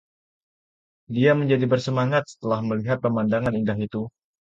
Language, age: Indonesian, 19-29